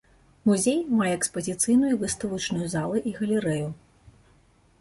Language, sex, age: Belarusian, female, 30-39